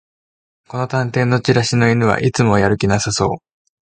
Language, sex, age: Japanese, male, 19-29